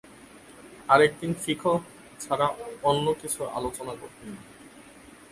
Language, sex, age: Bengali, male, 19-29